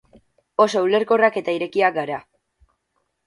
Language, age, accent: Basque, under 19, Batua